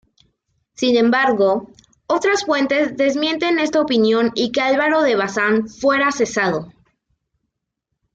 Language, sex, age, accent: Spanish, female, under 19, México